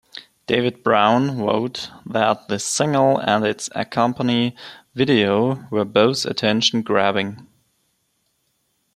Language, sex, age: English, male, 19-29